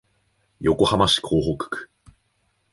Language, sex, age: Japanese, male, 19-29